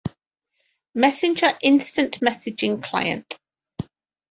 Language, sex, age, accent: English, female, 50-59, England English